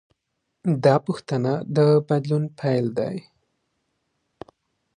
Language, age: Pashto, 19-29